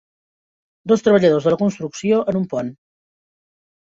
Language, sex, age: Catalan, female, 50-59